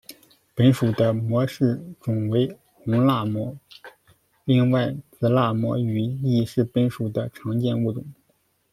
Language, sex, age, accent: Chinese, male, 19-29, 出生地：江苏省